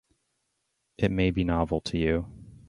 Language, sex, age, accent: English, male, 30-39, United States English